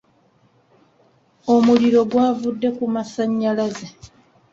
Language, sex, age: Ganda, female, 30-39